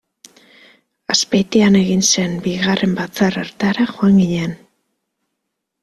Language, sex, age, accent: Basque, female, 19-29, Mendebalekoa (Araba, Bizkaia, Gipuzkoako mendebaleko herri batzuk)